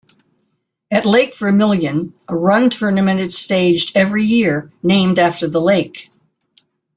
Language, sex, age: English, female, 80-89